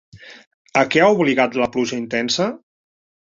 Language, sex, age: Catalan, male, 50-59